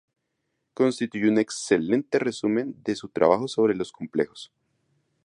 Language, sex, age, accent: Spanish, male, 19-29, Andino-Pacífico: Colombia, Perú, Ecuador, oeste de Bolivia y Venezuela andina